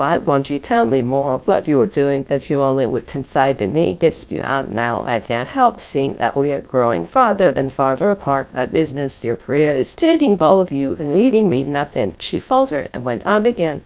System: TTS, GlowTTS